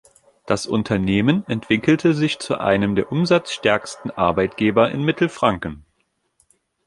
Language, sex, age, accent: German, male, 30-39, Deutschland Deutsch